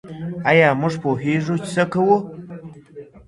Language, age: Pashto, under 19